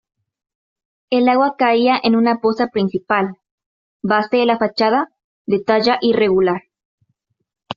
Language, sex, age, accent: Spanish, female, under 19, América central